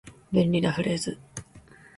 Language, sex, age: Japanese, female, 19-29